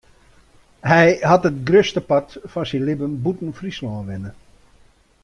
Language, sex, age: Western Frisian, male, 60-69